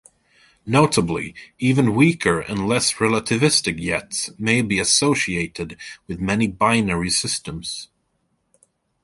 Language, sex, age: English, male, 40-49